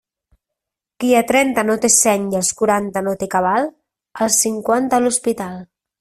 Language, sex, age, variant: Catalan, female, 19-29, Central